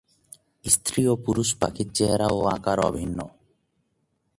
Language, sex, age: Bengali, male, 19-29